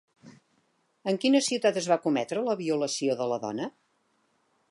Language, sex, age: Catalan, female, 60-69